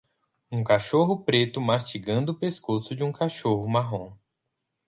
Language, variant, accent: Portuguese, Portuguese (Brasil), Paulista